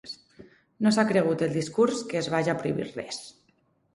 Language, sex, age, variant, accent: Catalan, female, 19-29, Alacantí, valencià